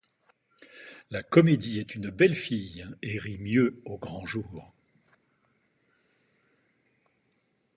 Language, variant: French, Français de métropole